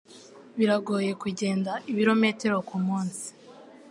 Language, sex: Kinyarwanda, female